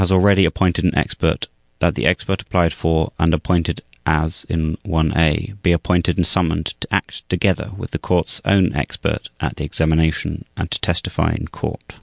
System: none